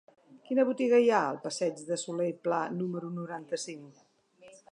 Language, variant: Catalan, Central